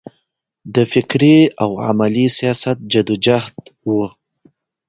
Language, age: Pashto, 19-29